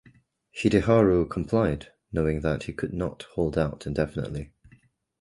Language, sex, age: English, male, 30-39